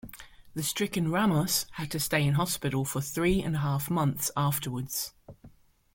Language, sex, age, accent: English, female, 40-49, Australian English